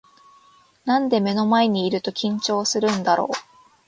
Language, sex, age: Japanese, female, 19-29